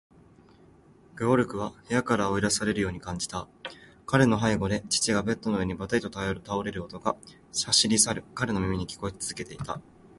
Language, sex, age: Japanese, male, under 19